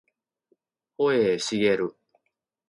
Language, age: Japanese, 40-49